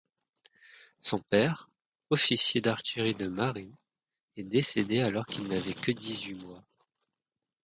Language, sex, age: French, male, 19-29